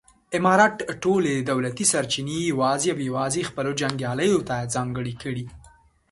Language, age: Pashto, 19-29